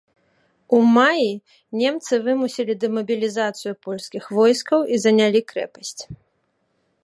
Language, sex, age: Belarusian, female, 30-39